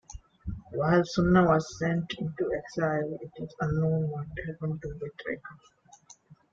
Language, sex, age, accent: English, male, under 19, India and South Asia (India, Pakistan, Sri Lanka)